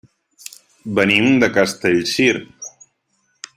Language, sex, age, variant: Catalan, male, 30-39, Central